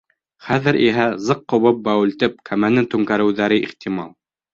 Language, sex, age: Bashkir, male, under 19